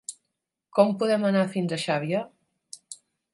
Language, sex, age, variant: Catalan, female, 50-59, Nord-Occidental